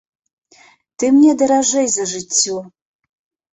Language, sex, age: Belarusian, female, 50-59